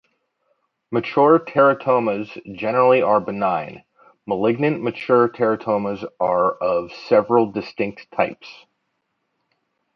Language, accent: English, United States English